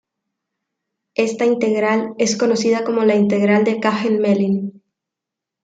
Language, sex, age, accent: Spanish, female, 19-29, México